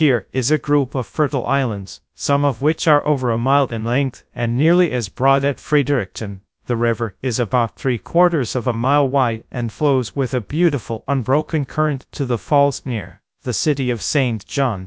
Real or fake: fake